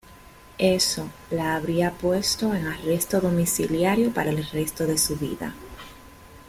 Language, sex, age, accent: Spanish, female, 19-29, Caribe: Cuba, Venezuela, Puerto Rico, República Dominicana, Panamá, Colombia caribeña, México caribeño, Costa del golfo de México